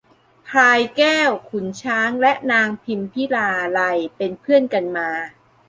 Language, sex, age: Thai, female, 40-49